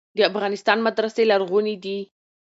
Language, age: Pashto, 19-29